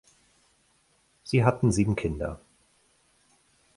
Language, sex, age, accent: German, male, 40-49, Deutschland Deutsch